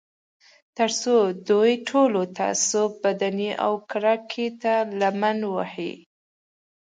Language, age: Pashto, 19-29